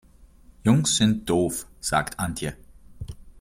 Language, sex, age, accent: German, male, 30-39, Österreichisches Deutsch